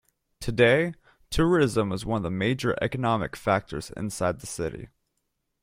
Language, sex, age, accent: English, male, 19-29, United States English